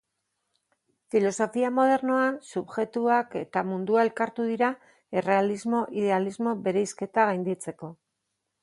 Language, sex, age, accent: Basque, female, 50-59, Mendebalekoa (Araba, Bizkaia, Gipuzkoako mendebaleko herri batzuk)